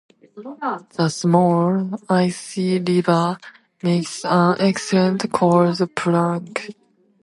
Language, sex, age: English, female, under 19